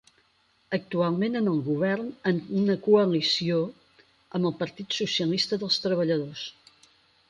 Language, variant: Catalan, Central